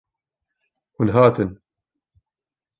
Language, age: Kurdish, 19-29